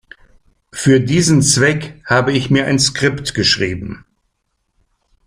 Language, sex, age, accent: German, male, 60-69, Deutschland Deutsch